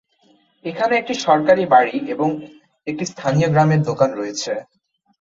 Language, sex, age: Bengali, male, 19-29